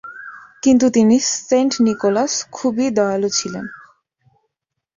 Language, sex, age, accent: Bengali, female, 30-39, Native